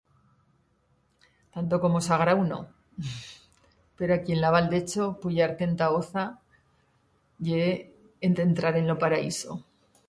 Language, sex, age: Aragonese, female, 50-59